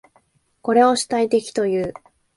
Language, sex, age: Japanese, female, 19-29